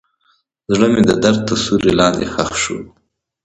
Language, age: Pashto, 19-29